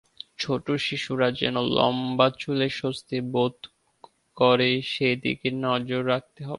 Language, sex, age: Bengali, male, 19-29